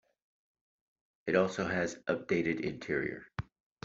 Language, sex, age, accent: English, male, 50-59, United States English